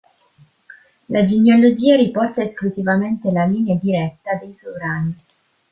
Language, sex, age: Italian, female, 19-29